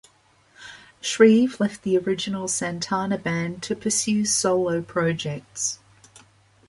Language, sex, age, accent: English, female, 40-49, Australian English